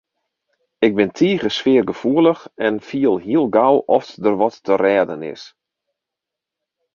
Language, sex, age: Western Frisian, male, 40-49